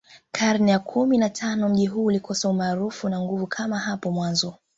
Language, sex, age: Swahili, female, 19-29